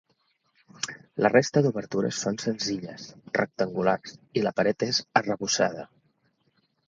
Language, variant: Catalan, Central